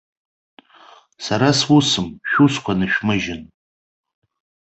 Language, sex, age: Abkhazian, male, 30-39